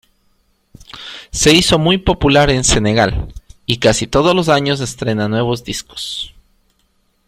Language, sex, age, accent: Spanish, male, 40-49, Andino-Pacífico: Colombia, Perú, Ecuador, oeste de Bolivia y Venezuela andina